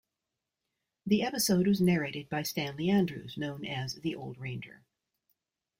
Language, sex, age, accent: English, female, 60-69, United States English